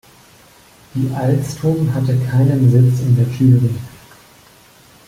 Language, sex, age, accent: German, male, 19-29, Deutschland Deutsch